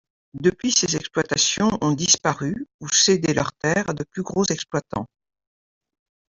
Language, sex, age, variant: French, male, 50-59, Français de métropole